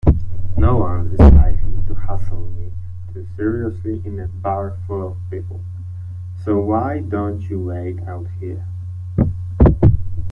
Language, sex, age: English, male, 19-29